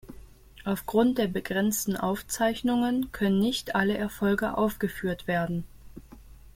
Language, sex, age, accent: German, female, 19-29, Deutschland Deutsch